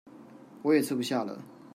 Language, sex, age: Chinese, male, 19-29